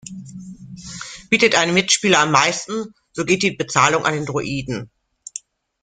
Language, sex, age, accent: German, female, 50-59, Deutschland Deutsch